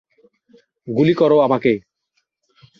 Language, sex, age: Bengali, male, 19-29